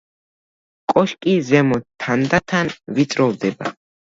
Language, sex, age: Georgian, male, under 19